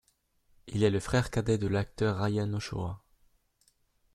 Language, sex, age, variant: French, male, under 19, Français de métropole